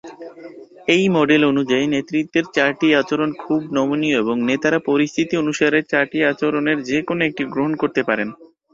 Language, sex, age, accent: Bengali, male, 19-29, Native